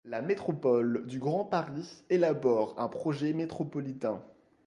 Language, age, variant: French, 19-29, Français de métropole